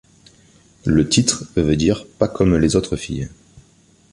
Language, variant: French, Français de métropole